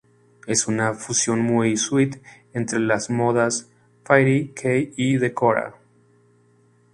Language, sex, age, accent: Spanish, male, 19-29, México